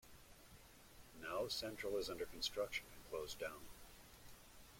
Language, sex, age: English, male, 40-49